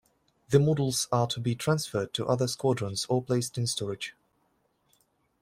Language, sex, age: English, male, 19-29